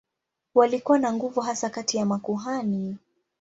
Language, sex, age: Swahili, female, 19-29